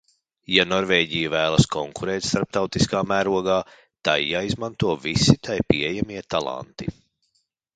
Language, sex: Latvian, male